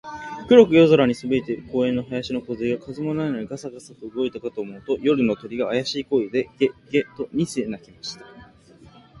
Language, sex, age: Japanese, male, 19-29